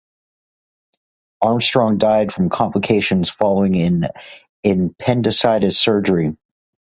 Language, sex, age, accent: English, male, 30-39, United States English